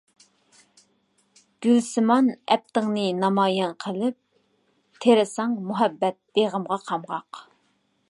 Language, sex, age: Uyghur, female, 30-39